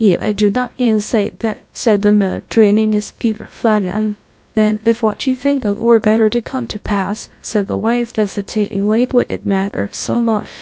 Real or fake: fake